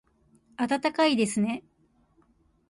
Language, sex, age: Japanese, female, 30-39